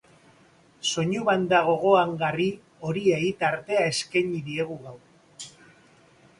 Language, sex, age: Basque, male, 50-59